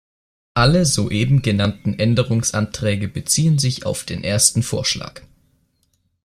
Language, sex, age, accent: German, male, 19-29, Österreichisches Deutsch